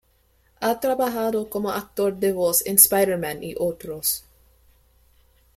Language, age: Spanish, under 19